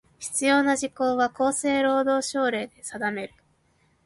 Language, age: Japanese, 19-29